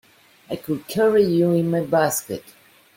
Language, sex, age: English, female, 40-49